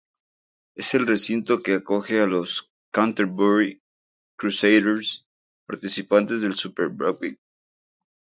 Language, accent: Spanish, México